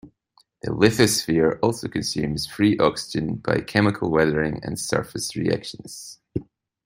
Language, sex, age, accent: English, male, 40-49, Scottish English